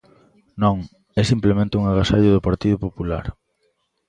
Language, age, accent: Galician, 30-39, Normativo (estándar)